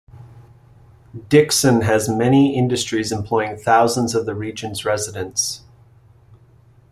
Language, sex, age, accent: English, male, 30-39, Canadian English